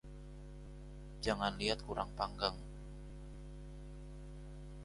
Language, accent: Indonesian, Indonesia